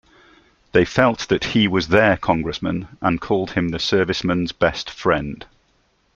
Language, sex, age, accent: English, male, 40-49, England English